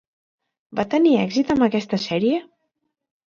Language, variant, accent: Catalan, Central, central